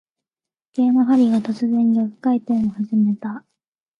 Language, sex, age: Japanese, female, 19-29